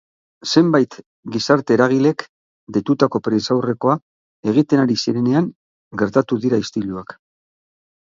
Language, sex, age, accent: Basque, male, 60-69, Mendebalekoa (Araba, Bizkaia, Gipuzkoako mendebaleko herri batzuk)